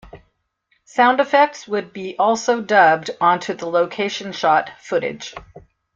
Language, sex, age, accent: English, female, 60-69, United States English